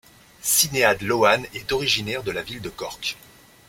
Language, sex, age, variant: French, male, 30-39, Français de métropole